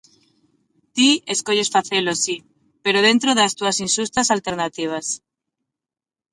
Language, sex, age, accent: Galician, female, 30-39, Normativo (estándar); Neofalante